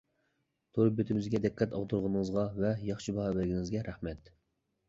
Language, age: Uyghur, 30-39